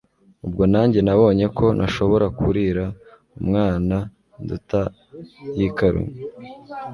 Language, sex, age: Kinyarwanda, male, 19-29